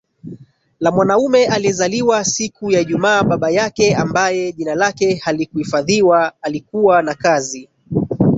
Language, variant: Swahili, Kiswahili cha Bara ya Tanzania